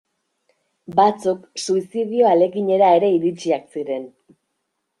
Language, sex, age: Basque, female, 30-39